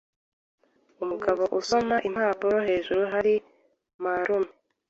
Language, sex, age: Kinyarwanda, female, 30-39